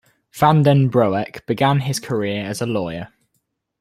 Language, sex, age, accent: English, male, 19-29, England English